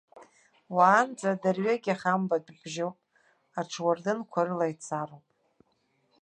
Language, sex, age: Abkhazian, female, 40-49